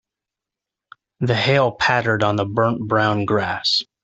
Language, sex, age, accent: English, male, 19-29, United States English